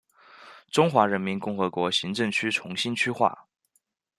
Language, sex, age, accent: Chinese, male, 19-29, 出生地：湖北省